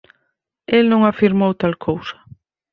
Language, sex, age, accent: Galician, female, 30-39, Oriental (común en zona oriental)